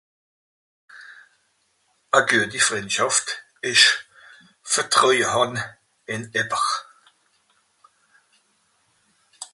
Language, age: Swiss German, 60-69